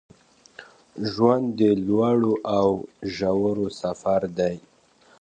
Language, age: Pashto, 19-29